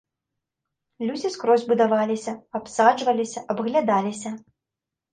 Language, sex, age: Belarusian, female, 19-29